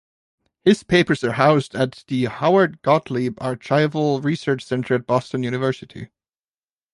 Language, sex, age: English, male, 19-29